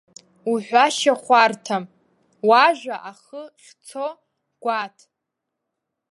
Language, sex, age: Abkhazian, female, under 19